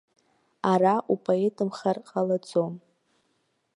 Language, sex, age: Abkhazian, female, 19-29